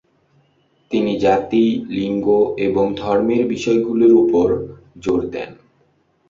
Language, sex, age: Bengali, male, 19-29